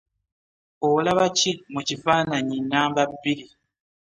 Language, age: Ganda, 19-29